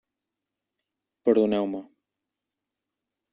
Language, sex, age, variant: Catalan, male, 19-29, Central